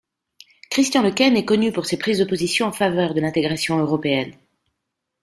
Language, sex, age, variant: French, female, 50-59, Français de métropole